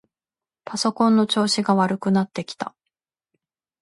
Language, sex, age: Japanese, female, 19-29